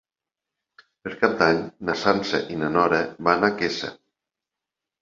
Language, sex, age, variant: Catalan, male, 50-59, Septentrional